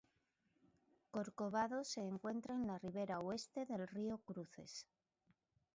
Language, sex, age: Spanish, female, 40-49